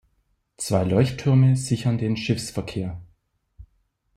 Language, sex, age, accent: German, male, 30-39, Deutschland Deutsch